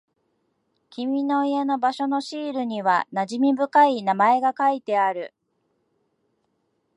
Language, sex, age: Japanese, female, 40-49